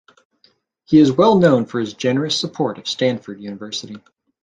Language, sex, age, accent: English, male, 30-39, United States English